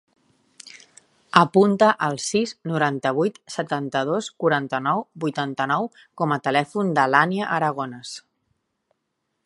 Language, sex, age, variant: Catalan, female, 30-39, Central